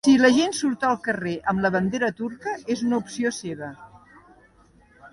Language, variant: Catalan, Central